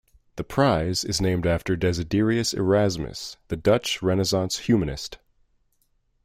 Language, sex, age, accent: English, male, 19-29, United States English